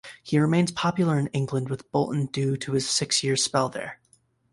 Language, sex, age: English, male, 19-29